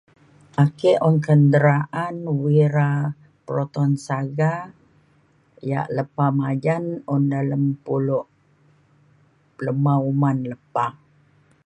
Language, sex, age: Mainstream Kenyah, female, 60-69